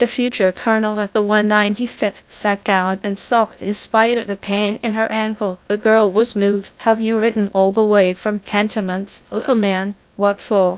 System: TTS, GlowTTS